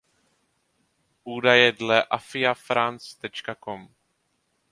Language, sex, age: Czech, male, 19-29